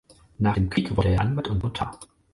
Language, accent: German, Deutschland Deutsch